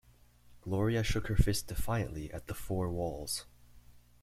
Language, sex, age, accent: English, male, under 19, Canadian English